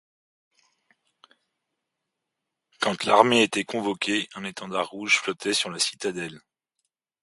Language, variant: French, Français de métropole